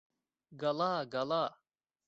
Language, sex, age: Central Kurdish, male, 19-29